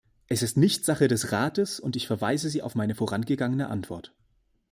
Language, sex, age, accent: German, male, 19-29, Deutschland Deutsch